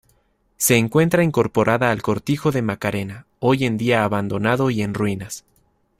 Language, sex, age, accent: Spanish, male, 30-39, México